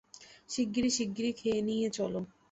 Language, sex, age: Bengali, female, 19-29